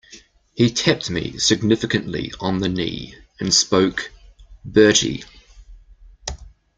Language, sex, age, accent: English, male, 40-49, New Zealand English